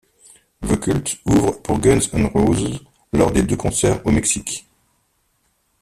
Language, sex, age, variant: French, male, 50-59, Français de métropole